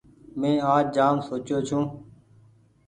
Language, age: Goaria, 19-29